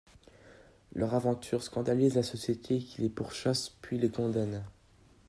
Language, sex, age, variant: French, male, under 19, Français de métropole